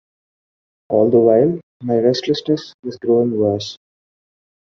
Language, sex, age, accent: English, male, 19-29, India and South Asia (India, Pakistan, Sri Lanka)